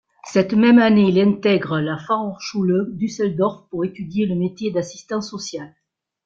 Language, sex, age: French, female, 60-69